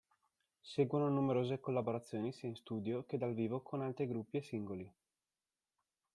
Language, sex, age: Italian, male, 30-39